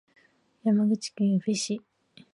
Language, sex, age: Japanese, female, 19-29